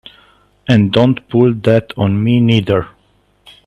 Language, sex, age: English, male, 30-39